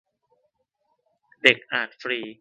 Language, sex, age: Thai, male, 19-29